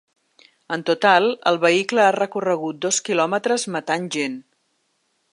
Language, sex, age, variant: Catalan, female, 40-49, Central